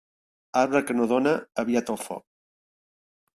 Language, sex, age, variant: Catalan, male, 50-59, Central